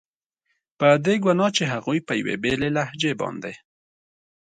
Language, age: Pashto, 30-39